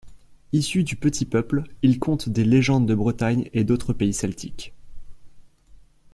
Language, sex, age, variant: French, male, under 19, Français de métropole